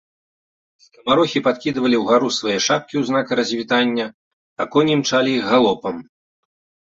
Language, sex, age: Belarusian, male, 30-39